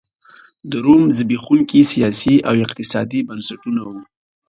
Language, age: Pashto, 19-29